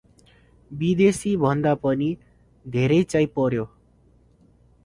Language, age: Nepali, 19-29